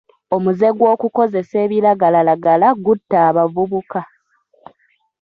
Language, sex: Ganda, female